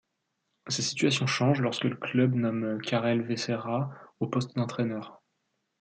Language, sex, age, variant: French, male, 30-39, Français de métropole